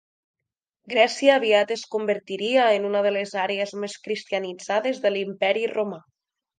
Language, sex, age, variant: Catalan, female, 19-29, Nord-Occidental